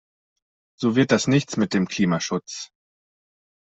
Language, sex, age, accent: German, male, 30-39, Deutschland Deutsch